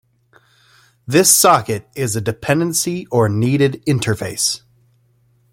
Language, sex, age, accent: English, male, 19-29, United States English